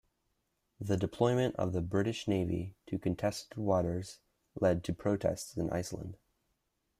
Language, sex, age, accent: English, male, under 19, United States English